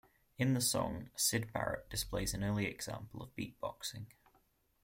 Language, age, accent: English, 19-29, England English